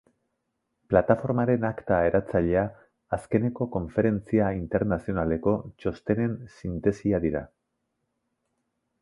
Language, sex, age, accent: Basque, male, 40-49, Erdialdekoa edo Nafarra (Gipuzkoa, Nafarroa)